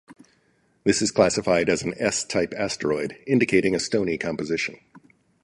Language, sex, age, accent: English, male, 50-59, United States English